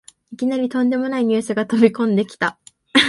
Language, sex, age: Japanese, female, 19-29